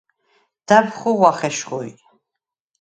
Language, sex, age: Svan, female, 70-79